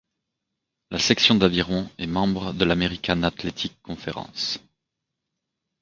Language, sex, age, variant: French, male, 30-39, Français de métropole